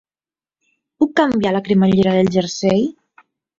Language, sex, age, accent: Catalan, female, 30-39, valencià